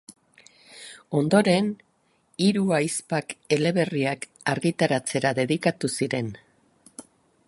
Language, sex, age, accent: Basque, female, 60-69, Erdialdekoa edo Nafarra (Gipuzkoa, Nafarroa)